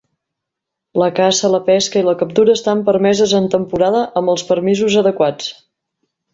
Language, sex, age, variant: Catalan, female, 40-49, Central